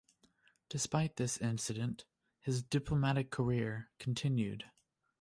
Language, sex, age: English, male, 19-29